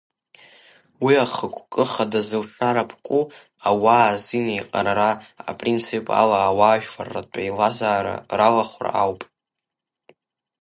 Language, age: Abkhazian, under 19